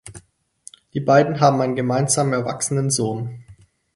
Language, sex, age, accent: German, male, under 19, Deutschland Deutsch